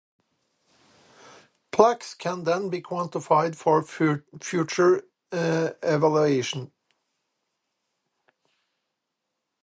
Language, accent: English, United States English